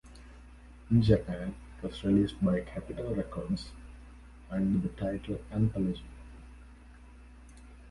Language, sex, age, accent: English, male, 19-29, India and South Asia (India, Pakistan, Sri Lanka)